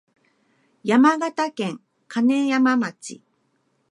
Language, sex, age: Japanese, female, 50-59